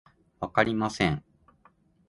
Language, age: Japanese, 40-49